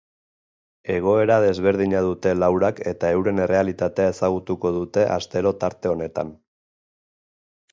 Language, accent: Basque, Erdialdekoa edo Nafarra (Gipuzkoa, Nafarroa)